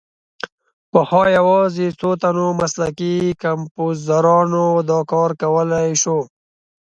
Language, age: Pashto, 30-39